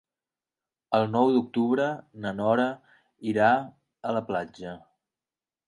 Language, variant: Catalan, Central